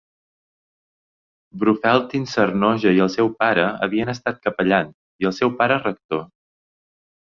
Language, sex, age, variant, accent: Catalan, male, 40-49, Balear, menorquí